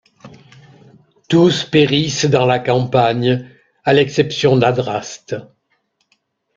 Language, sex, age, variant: French, male, 50-59, Français de métropole